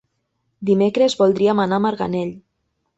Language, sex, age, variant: Catalan, female, 19-29, Nord-Occidental